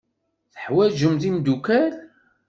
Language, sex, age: Kabyle, male, 50-59